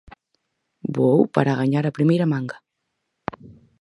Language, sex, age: Galician, female, 19-29